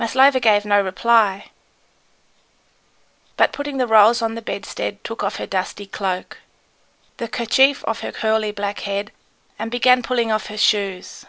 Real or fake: real